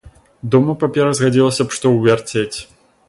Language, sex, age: Belarusian, male, 30-39